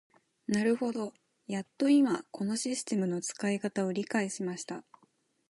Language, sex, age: Japanese, female, 19-29